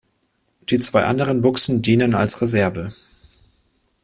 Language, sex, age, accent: German, male, 30-39, Deutschland Deutsch